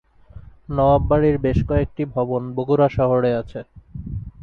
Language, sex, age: Bengali, male, 19-29